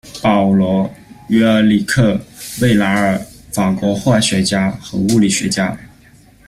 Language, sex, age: Chinese, male, 19-29